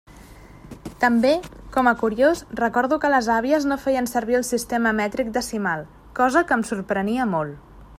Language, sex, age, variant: Catalan, female, 30-39, Central